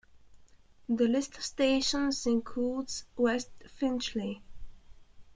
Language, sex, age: English, female, 19-29